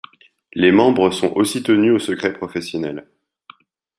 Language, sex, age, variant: French, male, 30-39, Français de métropole